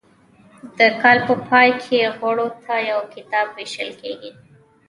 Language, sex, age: Pashto, female, 19-29